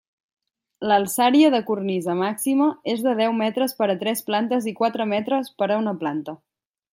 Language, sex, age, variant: Catalan, female, under 19, Central